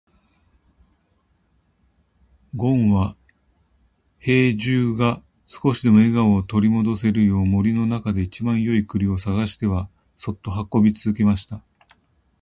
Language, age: Japanese, 50-59